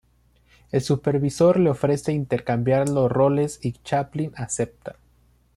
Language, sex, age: Spanish, male, 19-29